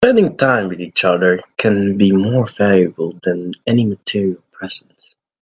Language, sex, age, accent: English, male, under 19, United States English